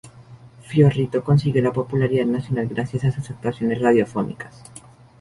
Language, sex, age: Spanish, male, under 19